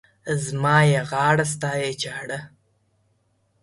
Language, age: Pashto, 19-29